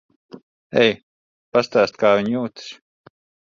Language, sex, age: Latvian, male, 30-39